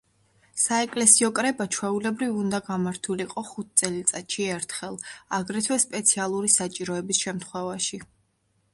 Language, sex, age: Georgian, female, 19-29